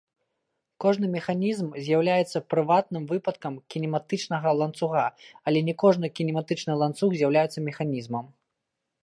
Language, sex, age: Belarusian, male, 30-39